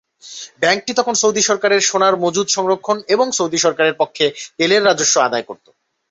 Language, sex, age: Bengali, male, 19-29